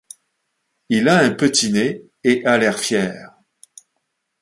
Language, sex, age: French, male, 60-69